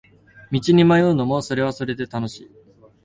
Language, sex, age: Japanese, male, 19-29